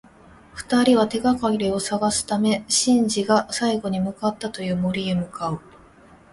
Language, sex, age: Japanese, female, 19-29